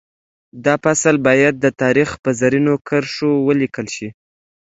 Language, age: Pashto, 30-39